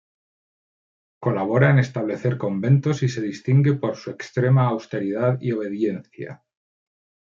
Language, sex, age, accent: Spanish, male, 40-49, España: Norte peninsular (Asturias, Castilla y León, Cantabria, País Vasco, Navarra, Aragón, La Rioja, Guadalajara, Cuenca)